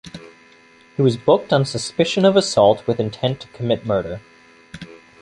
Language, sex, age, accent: English, male, 19-29, United States English